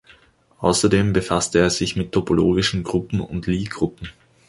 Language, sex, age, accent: German, male, 19-29, Österreichisches Deutsch